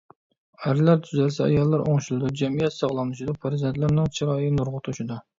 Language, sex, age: Uyghur, male, 30-39